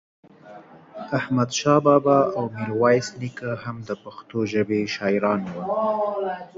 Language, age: Pashto, 19-29